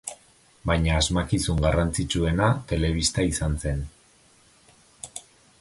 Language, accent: Basque, Erdialdekoa edo Nafarra (Gipuzkoa, Nafarroa)